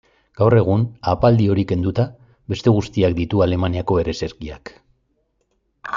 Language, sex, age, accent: Basque, male, 40-49, Erdialdekoa edo Nafarra (Gipuzkoa, Nafarroa)